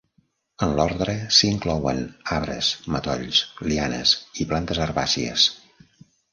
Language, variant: Catalan, Central